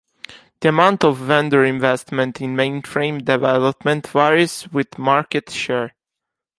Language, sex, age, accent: English, male, 19-29, United States English